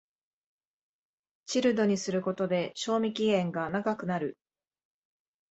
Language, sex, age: Japanese, female, 30-39